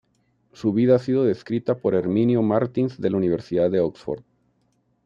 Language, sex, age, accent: Spanish, male, 40-49, México